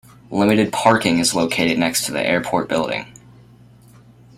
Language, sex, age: English, male, under 19